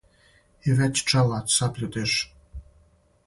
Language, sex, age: Serbian, male, 19-29